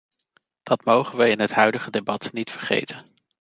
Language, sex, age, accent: Dutch, male, 40-49, Nederlands Nederlands